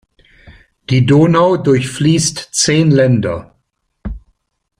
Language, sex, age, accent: German, male, 60-69, Deutschland Deutsch